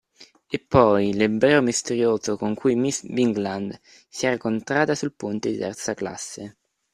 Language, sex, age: Italian, male, 19-29